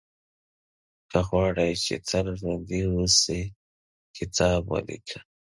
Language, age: Pashto, 19-29